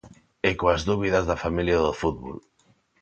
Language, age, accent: Galician, 40-49, Neofalante